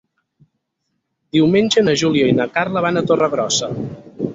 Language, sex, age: Catalan, male, 19-29